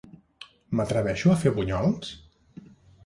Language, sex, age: Catalan, male, 40-49